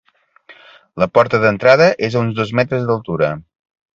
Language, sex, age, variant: Catalan, male, 50-59, Central